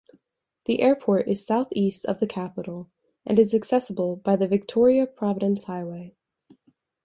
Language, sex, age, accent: English, female, under 19, United States English